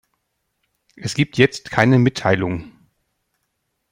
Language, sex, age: German, male, 40-49